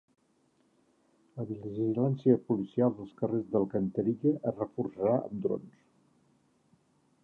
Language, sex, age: Catalan, male, 60-69